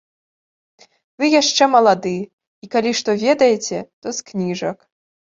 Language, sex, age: Belarusian, female, under 19